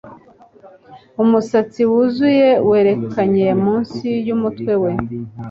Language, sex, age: Kinyarwanda, female, 50-59